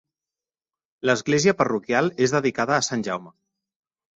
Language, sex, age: Catalan, male, 40-49